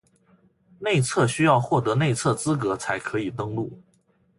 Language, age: Chinese, 19-29